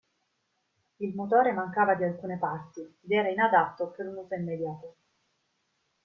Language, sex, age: Italian, female, 19-29